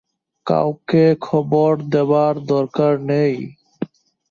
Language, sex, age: Bengali, male, 19-29